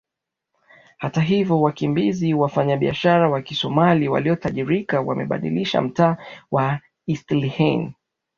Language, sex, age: Swahili, male, 19-29